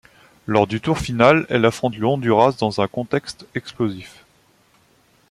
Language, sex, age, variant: French, male, 19-29, Français de métropole